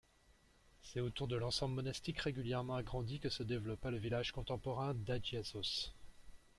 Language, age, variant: French, 30-39, Français de métropole